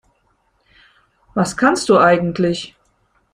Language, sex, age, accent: German, female, 50-59, Deutschland Deutsch